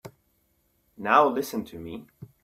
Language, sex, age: English, male, 19-29